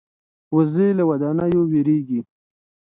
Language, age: Pashto, 30-39